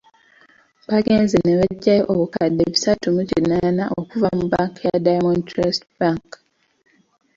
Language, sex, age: Ganda, female, 19-29